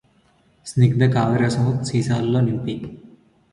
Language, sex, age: Telugu, male, under 19